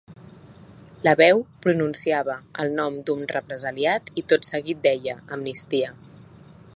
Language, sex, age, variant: Catalan, female, 30-39, Central